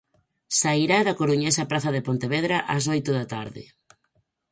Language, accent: Galician, Normativo (estándar)